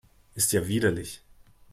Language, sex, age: German, male, 30-39